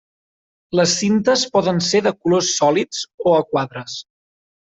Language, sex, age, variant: Catalan, male, 19-29, Central